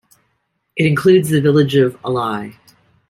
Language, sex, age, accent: English, female, 40-49, Canadian English